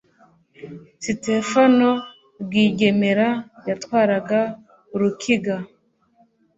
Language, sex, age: Kinyarwanda, female, 19-29